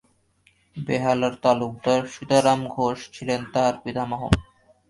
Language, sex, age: Bengali, male, under 19